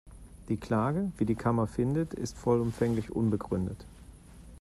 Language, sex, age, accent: German, male, 40-49, Deutschland Deutsch